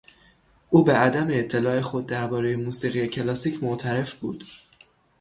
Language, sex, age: Persian, male, 19-29